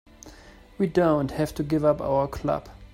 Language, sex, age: English, male, 19-29